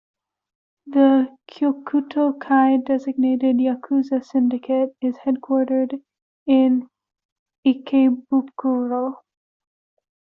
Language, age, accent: English, 19-29, United States English